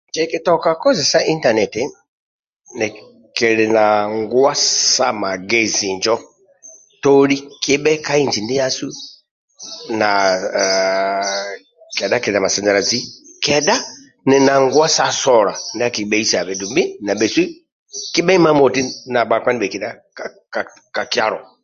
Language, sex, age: Amba (Uganda), male, 70-79